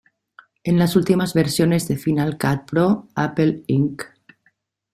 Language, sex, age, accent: Spanish, female, 60-69, España: Norte peninsular (Asturias, Castilla y León, Cantabria, País Vasco, Navarra, Aragón, La Rioja, Guadalajara, Cuenca)